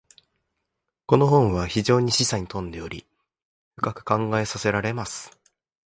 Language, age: Japanese, 19-29